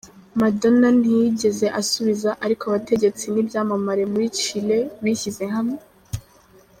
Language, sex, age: Kinyarwanda, female, under 19